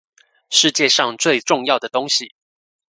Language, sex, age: Chinese, male, 30-39